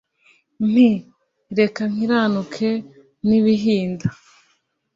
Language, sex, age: Kinyarwanda, female, 19-29